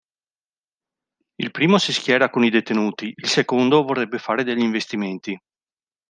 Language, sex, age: Italian, male, 40-49